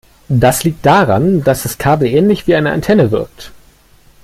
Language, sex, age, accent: German, male, 19-29, Deutschland Deutsch